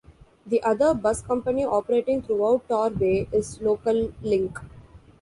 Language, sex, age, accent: English, female, 19-29, India and South Asia (India, Pakistan, Sri Lanka)